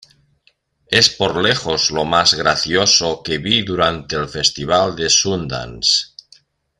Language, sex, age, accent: Spanish, male, 50-59, España: Norte peninsular (Asturias, Castilla y León, Cantabria, País Vasco, Navarra, Aragón, La Rioja, Guadalajara, Cuenca)